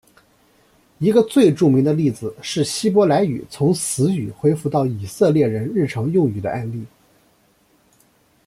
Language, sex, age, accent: Chinese, male, 19-29, 出生地：江苏省